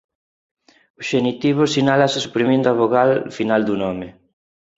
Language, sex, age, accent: Galician, male, 30-39, Neofalante